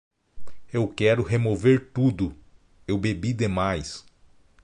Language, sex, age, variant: Portuguese, male, 30-39, Portuguese (Brasil)